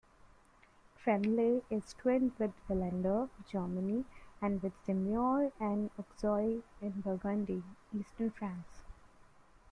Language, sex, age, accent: English, female, 19-29, India and South Asia (India, Pakistan, Sri Lanka)